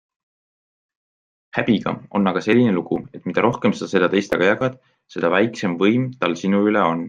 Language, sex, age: Estonian, male, 19-29